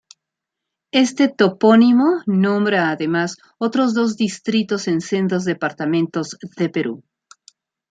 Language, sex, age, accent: Spanish, female, 50-59, México